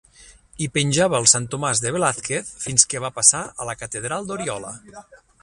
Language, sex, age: Catalan, male, 40-49